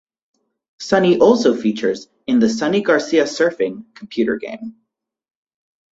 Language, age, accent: English, 19-29, United States English